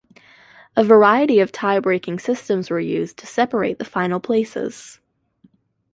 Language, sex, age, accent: English, female, 19-29, United States English